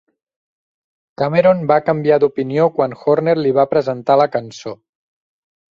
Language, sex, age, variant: Catalan, male, 30-39, Central